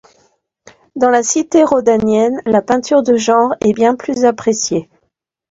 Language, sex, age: French, female, 50-59